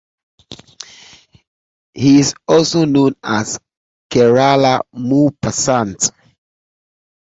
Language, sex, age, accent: English, male, 30-39, United States English